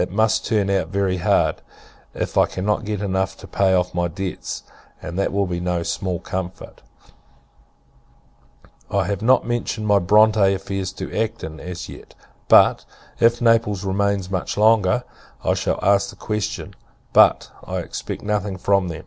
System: none